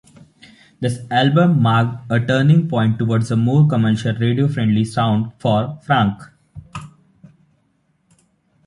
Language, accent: English, India and South Asia (India, Pakistan, Sri Lanka)